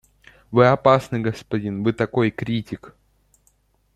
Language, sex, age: Russian, male, under 19